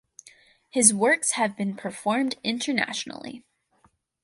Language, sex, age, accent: English, female, under 19, United States English